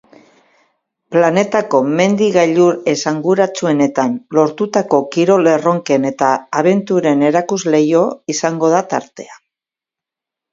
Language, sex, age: Basque, female, 60-69